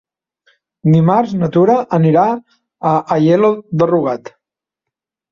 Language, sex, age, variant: Catalan, male, 30-39, Central